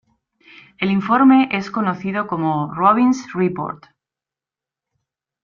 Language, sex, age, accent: Spanish, female, 40-49, España: Centro-Sur peninsular (Madrid, Toledo, Castilla-La Mancha)